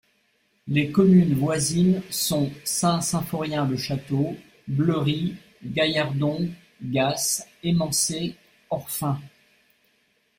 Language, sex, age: French, male, 50-59